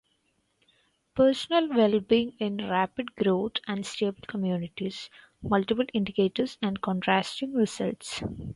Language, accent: English, India and South Asia (India, Pakistan, Sri Lanka)